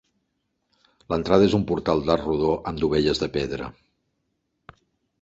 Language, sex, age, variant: Catalan, male, 40-49, Central